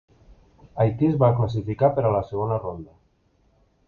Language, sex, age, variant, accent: Catalan, male, 30-39, Nord-Occidental, nord-occidental